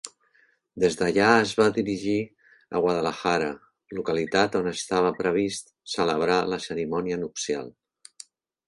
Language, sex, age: Catalan, male, 60-69